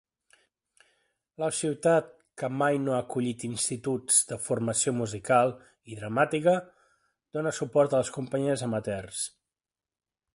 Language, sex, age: Catalan, male, 30-39